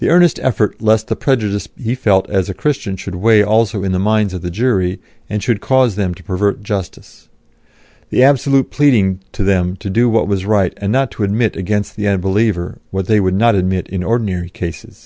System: none